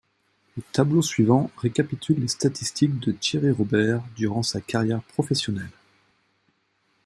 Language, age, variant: French, 30-39, Français de métropole